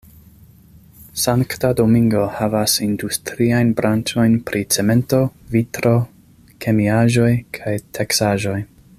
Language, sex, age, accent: Esperanto, male, 30-39, Internacia